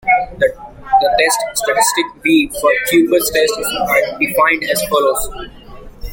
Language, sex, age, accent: English, male, 19-29, India and South Asia (India, Pakistan, Sri Lanka)